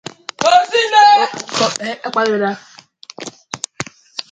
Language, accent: English, United States English